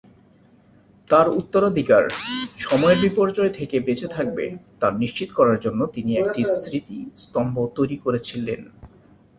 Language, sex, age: Bengali, male, 30-39